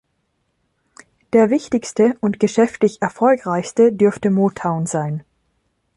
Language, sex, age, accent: German, female, 19-29, Schweizerdeutsch